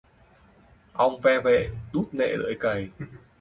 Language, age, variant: Vietnamese, 19-29, Hà Nội